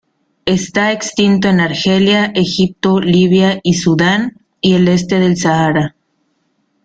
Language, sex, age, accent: Spanish, female, 19-29, México